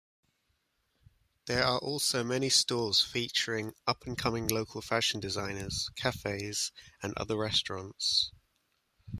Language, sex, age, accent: English, male, 30-39, England English